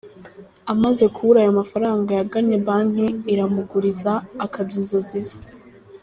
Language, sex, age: Kinyarwanda, female, under 19